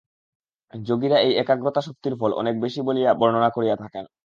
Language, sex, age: Bengali, male, 19-29